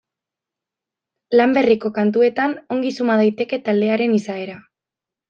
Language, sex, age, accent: Basque, female, 19-29, Mendebalekoa (Araba, Bizkaia, Gipuzkoako mendebaleko herri batzuk)